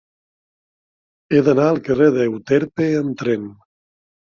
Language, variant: Catalan, Balear